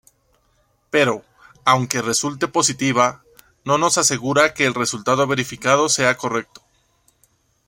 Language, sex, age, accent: Spanish, male, 19-29, Andino-Pacífico: Colombia, Perú, Ecuador, oeste de Bolivia y Venezuela andina